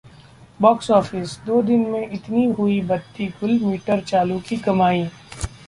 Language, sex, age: Hindi, male, 30-39